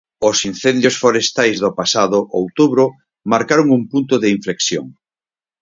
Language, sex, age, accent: Galician, male, 50-59, Normativo (estándar)